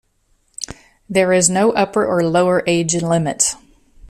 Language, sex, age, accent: English, female, 50-59, United States English